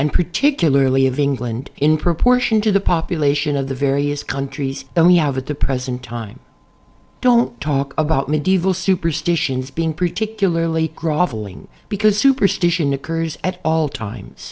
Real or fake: real